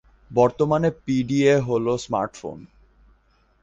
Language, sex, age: Bengali, male, under 19